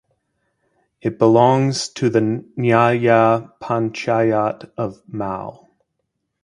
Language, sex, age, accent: English, male, 30-39, United States English